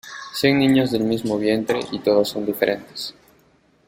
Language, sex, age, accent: Spanish, male, 19-29, Andino-Pacífico: Colombia, Perú, Ecuador, oeste de Bolivia y Venezuela andina